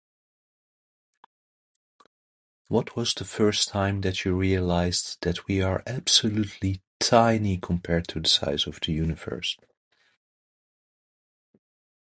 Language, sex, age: English, male, 30-39